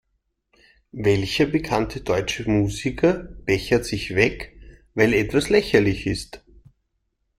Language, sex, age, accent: German, male, 30-39, Österreichisches Deutsch